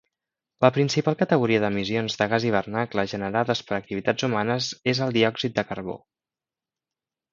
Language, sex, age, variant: Catalan, male, 19-29, Central